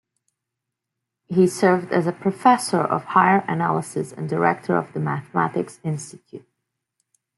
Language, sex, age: English, female, 40-49